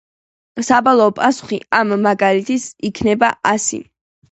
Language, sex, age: Georgian, female, 19-29